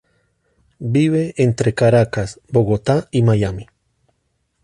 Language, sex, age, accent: Spanish, male, 30-39, Andino-Pacífico: Colombia, Perú, Ecuador, oeste de Bolivia y Venezuela andina